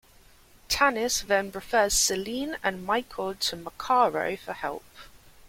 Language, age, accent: English, 19-29, England English